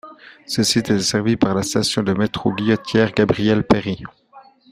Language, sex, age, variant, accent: French, male, 30-39, Français d'Europe, Français de Suisse